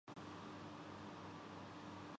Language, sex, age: Urdu, male, 19-29